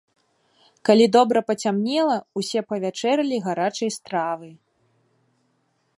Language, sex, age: Belarusian, female, 19-29